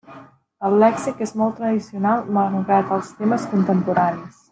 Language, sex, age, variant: Catalan, female, 30-39, Central